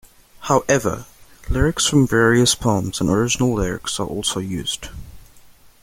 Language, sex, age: English, male, 19-29